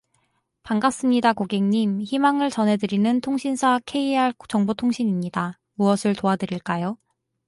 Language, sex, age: Korean, female, 19-29